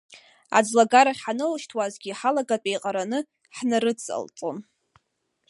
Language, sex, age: Abkhazian, female, 19-29